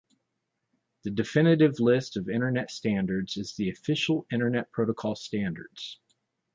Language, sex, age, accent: English, male, 40-49, United States English